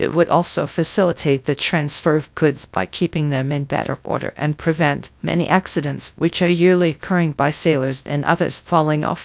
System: TTS, GradTTS